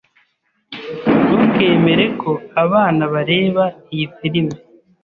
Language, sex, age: Kinyarwanda, male, 30-39